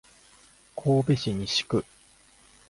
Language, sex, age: Japanese, male, 30-39